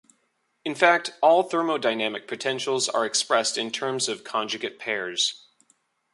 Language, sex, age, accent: English, male, 30-39, United States English